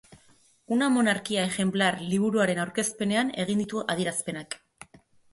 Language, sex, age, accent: Basque, female, 19-29, Erdialdekoa edo Nafarra (Gipuzkoa, Nafarroa)